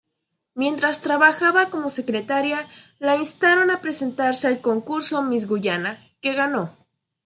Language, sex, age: Spanish, female, 19-29